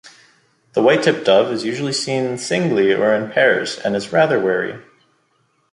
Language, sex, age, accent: English, male, 30-39, Canadian English